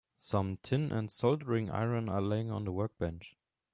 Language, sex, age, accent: English, male, 19-29, England English